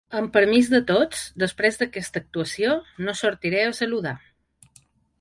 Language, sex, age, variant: Catalan, female, 40-49, Balear